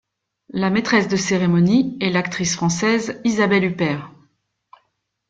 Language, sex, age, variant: French, female, 50-59, Français de métropole